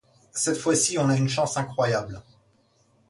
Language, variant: French, Français de métropole